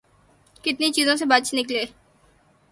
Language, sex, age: Urdu, female, 19-29